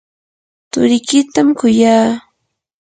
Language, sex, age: Yanahuanca Pasco Quechua, female, 30-39